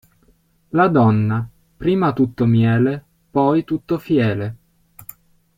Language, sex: Italian, male